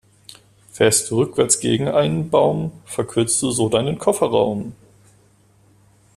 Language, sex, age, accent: German, male, 30-39, Deutschland Deutsch